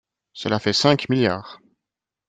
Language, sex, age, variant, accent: French, male, 19-29, Français d'Europe, Français de Suisse